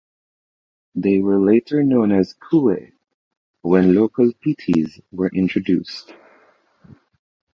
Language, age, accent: English, 30-39, Filipino